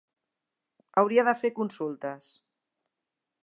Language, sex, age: Catalan, female, 50-59